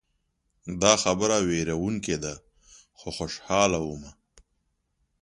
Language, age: Pashto, 40-49